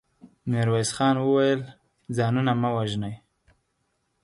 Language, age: Pashto, 30-39